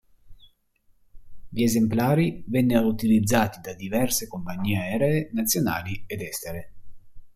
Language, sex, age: Italian, male, 19-29